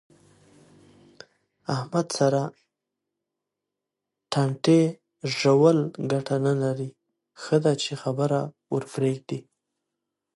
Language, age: Pashto, 30-39